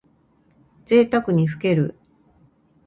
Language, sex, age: Japanese, female, 50-59